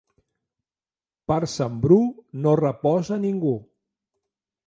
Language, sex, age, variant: Catalan, male, 40-49, Central